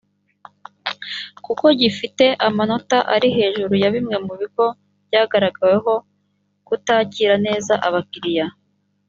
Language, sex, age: Kinyarwanda, female, 30-39